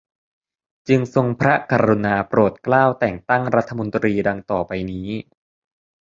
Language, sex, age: Thai, male, 19-29